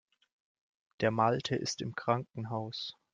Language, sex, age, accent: German, male, 19-29, Deutschland Deutsch